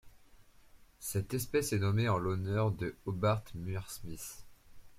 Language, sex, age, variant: French, male, 19-29, Français de métropole